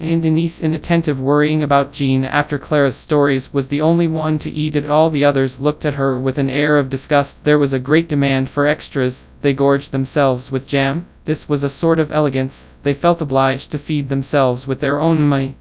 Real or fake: fake